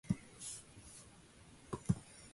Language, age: English, 19-29